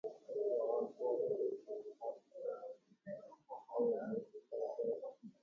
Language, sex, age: Guarani, male, 19-29